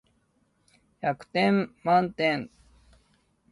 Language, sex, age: Japanese, male, 30-39